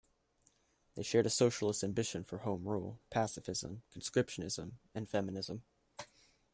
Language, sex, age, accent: English, male, 19-29, United States English